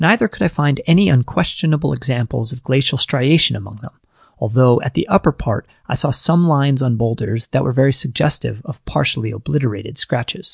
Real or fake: real